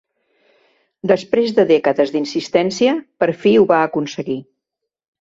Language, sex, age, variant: Catalan, female, 70-79, Central